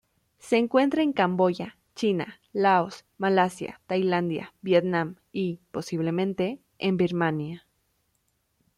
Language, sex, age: Spanish, female, 19-29